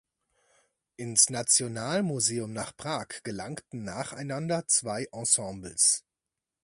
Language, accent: German, Deutschland Deutsch